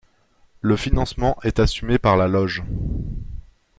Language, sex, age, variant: French, male, 19-29, Français de métropole